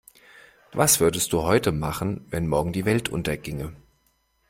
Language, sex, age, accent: German, male, 40-49, Deutschland Deutsch